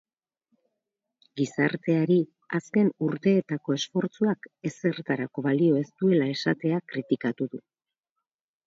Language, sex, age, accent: Basque, female, 50-59, Mendebalekoa (Araba, Bizkaia, Gipuzkoako mendebaleko herri batzuk)